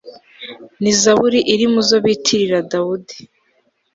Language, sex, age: Kinyarwanda, female, 19-29